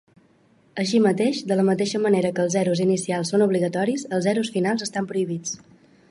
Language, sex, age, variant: Catalan, female, 19-29, Balear